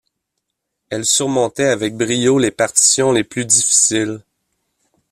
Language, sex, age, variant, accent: French, male, 19-29, Français d'Amérique du Nord, Français du Canada